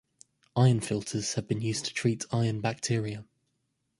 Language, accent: English, England English